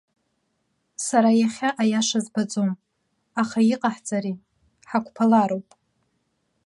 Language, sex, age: Abkhazian, female, 19-29